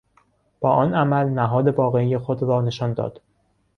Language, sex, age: Persian, male, 19-29